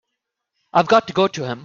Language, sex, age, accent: English, male, 30-39, United States English